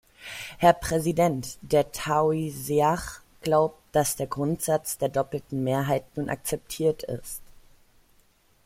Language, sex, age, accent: German, female, 30-39, Deutschland Deutsch